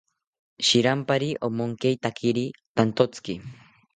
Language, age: South Ucayali Ashéninka, under 19